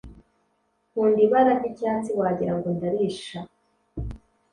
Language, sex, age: Kinyarwanda, female, 30-39